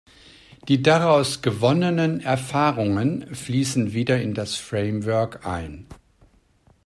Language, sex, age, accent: German, male, 50-59, Deutschland Deutsch